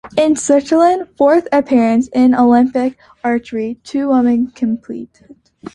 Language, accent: English, United States English